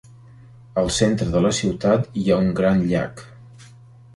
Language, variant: Catalan, Central